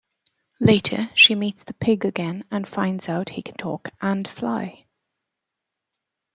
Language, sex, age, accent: English, female, 40-49, England English